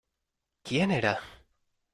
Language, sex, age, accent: Spanish, male, 19-29, España: Centro-Sur peninsular (Madrid, Toledo, Castilla-La Mancha)